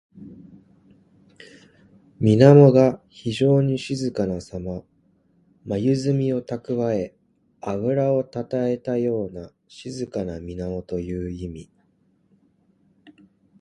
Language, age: Japanese, 19-29